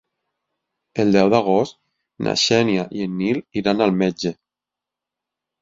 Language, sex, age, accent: Catalan, male, 30-39, valencià